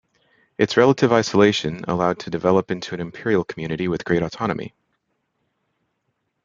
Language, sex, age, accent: English, male, 30-39, United States English